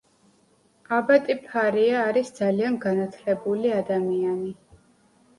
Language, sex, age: Georgian, female, 19-29